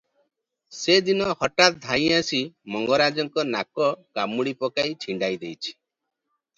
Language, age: Odia, 50-59